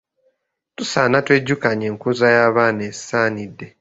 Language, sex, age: Ganda, male, 19-29